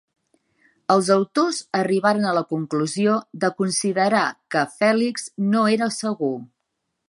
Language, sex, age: Catalan, female, 40-49